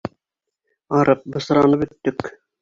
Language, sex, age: Bashkir, female, 60-69